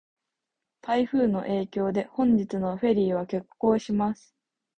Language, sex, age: Japanese, female, 19-29